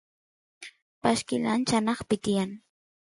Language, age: Santiago del Estero Quichua, 30-39